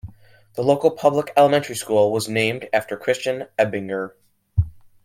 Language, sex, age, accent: English, male, under 19, United States English